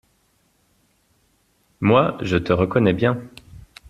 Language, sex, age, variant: French, male, 30-39, Français de métropole